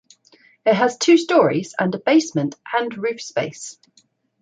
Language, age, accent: English, 30-39, England English